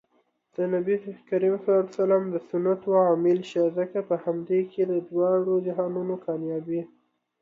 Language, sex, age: Pashto, male, 19-29